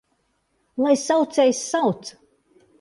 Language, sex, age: Latvian, female, 60-69